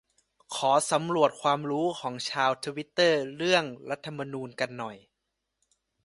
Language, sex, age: Thai, male, 19-29